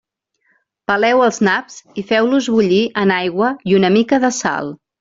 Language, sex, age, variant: Catalan, female, 40-49, Central